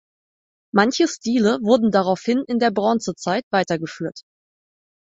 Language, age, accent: German, 19-29, Deutschland Deutsch